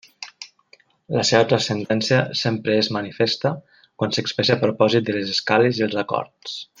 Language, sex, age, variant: Catalan, male, 19-29, Nord-Occidental